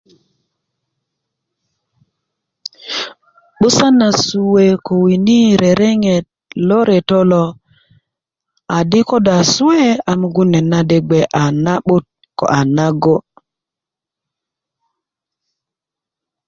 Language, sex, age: Kuku, female, 40-49